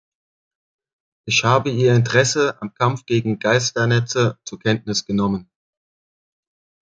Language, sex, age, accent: German, male, 40-49, Deutschland Deutsch